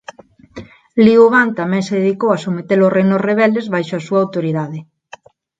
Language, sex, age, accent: Galician, female, 40-49, Neofalante